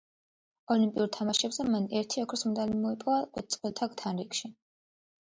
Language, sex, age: Georgian, female, 19-29